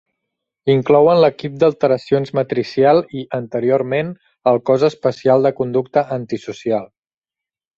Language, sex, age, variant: Catalan, male, 30-39, Central